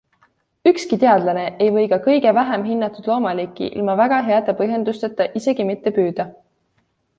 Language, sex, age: Estonian, female, 19-29